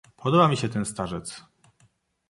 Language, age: Polish, 40-49